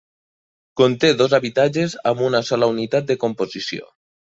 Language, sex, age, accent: Catalan, male, 19-29, valencià